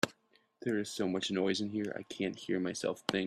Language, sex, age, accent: English, male, 30-39, United States English